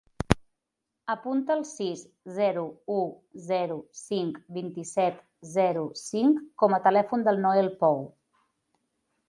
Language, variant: Catalan, Central